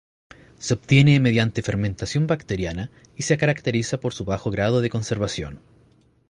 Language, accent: Spanish, Chileno: Chile, Cuyo